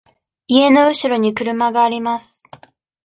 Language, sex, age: Japanese, female, 19-29